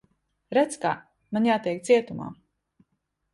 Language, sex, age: Latvian, female, 30-39